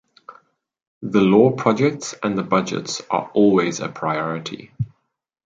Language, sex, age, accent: English, male, 19-29, Southern African (South Africa, Zimbabwe, Namibia)